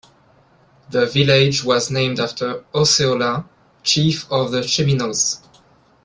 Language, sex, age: English, male, 19-29